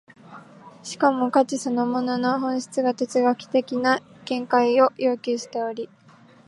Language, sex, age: Japanese, female, 19-29